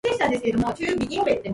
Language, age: English, 30-39